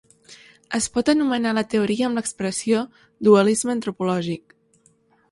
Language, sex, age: Catalan, female, 19-29